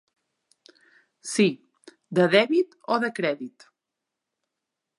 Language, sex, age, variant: Catalan, female, 30-39, Central